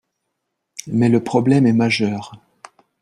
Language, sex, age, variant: French, male, 40-49, Français de métropole